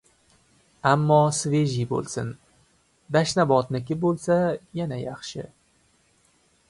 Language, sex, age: Uzbek, male, 19-29